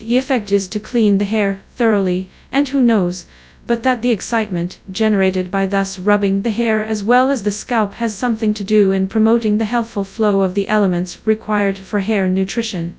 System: TTS, FastPitch